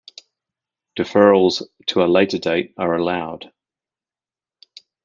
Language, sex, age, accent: English, male, 40-49, Australian English